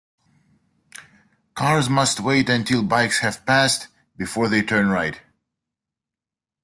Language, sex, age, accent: English, male, 30-39, United States English